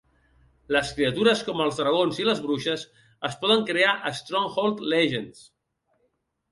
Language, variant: Catalan, Central